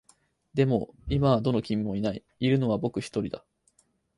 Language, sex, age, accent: Japanese, male, 19-29, 標準語